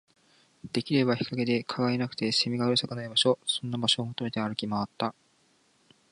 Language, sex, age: Japanese, male, 19-29